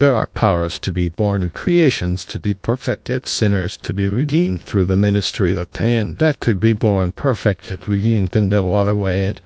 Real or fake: fake